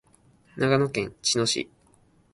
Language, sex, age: Japanese, male, 19-29